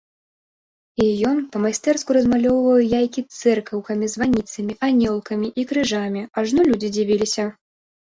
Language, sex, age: Belarusian, female, 19-29